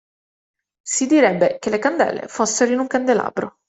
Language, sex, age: Italian, female, 19-29